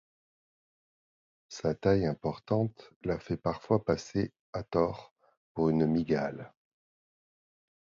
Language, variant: French, Français de métropole